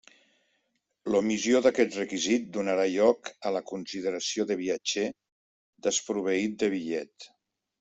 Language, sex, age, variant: Catalan, male, 50-59, Central